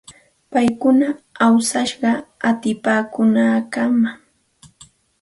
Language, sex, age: Santa Ana de Tusi Pasco Quechua, female, 30-39